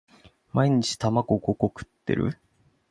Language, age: Japanese, 19-29